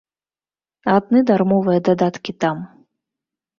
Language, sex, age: Belarusian, female, 30-39